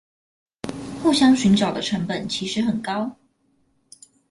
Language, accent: Chinese, 出生地：臺北市